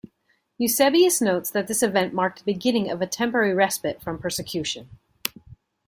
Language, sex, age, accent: English, female, 40-49, United States English